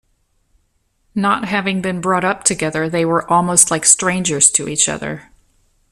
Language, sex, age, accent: English, female, 50-59, United States English